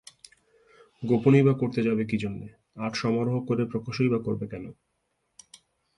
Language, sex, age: Bengali, male, 19-29